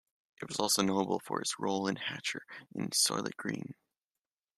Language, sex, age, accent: English, male, 19-29, United States English